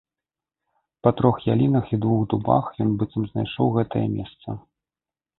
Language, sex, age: Belarusian, male, 30-39